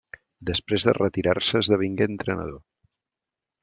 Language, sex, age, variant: Catalan, male, 40-49, Central